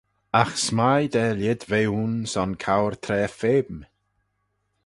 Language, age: Manx, 40-49